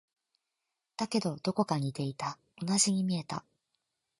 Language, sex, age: Japanese, female, 19-29